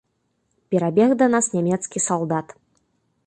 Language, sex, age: Belarusian, female, 19-29